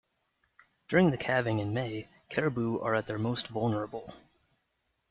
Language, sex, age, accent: English, male, 19-29, United States English